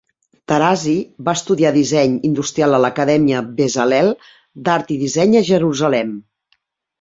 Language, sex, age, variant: Catalan, female, 50-59, Central